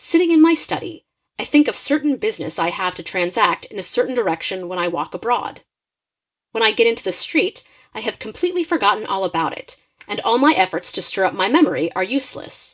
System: none